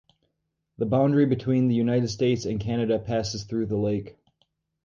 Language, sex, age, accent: English, male, 30-39, United States English